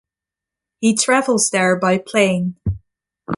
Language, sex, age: English, female, 19-29